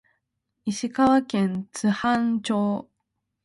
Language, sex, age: Japanese, female, under 19